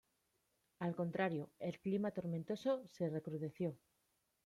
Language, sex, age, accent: Spanish, female, 30-39, España: Norte peninsular (Asturias, Castilla y León, Cantabria, País Vasco, Navarra, Aragón, La Rioja, Guadalajara, Cuenca)